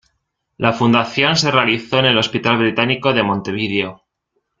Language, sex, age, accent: Spanish, male, 19-29, España: Centro-Sur peninsular (Madrid, Toledo, Castilla-La Mancha)